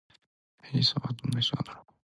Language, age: Japanese, 19-29